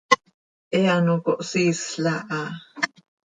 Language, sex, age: Seri, female, 40-49